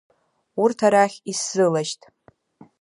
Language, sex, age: Abkhazian, female, under 19